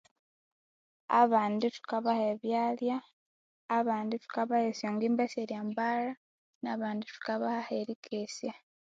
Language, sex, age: Konzo, female, 19-29